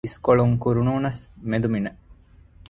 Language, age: Divehi, 30-39